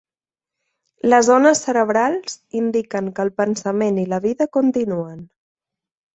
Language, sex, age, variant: Catalan, female, 19-29, Central